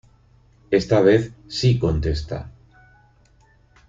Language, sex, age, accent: Spanish, male, 50-59, España: Norte peninsular (Asturias, Castilla y León, Cantabria, País Vasco, Navarra, Aragón, La Rioja, Guadalajara, Cuenca)